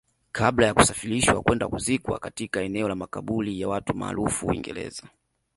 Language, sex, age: Swahili, male, 19-29